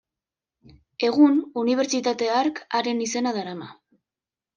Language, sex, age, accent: Basque, female, under 19, Mendebalekoa (Araba, Bizkaia, Gipuzkoako mendebaleko herri batzuk)